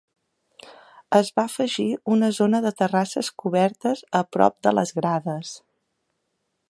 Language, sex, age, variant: Catalan, female, 40-49, Central